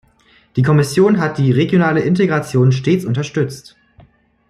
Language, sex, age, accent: German, male, under 19, Deutschland Deutsch